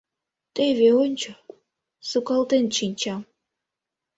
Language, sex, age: Mari, female, under 19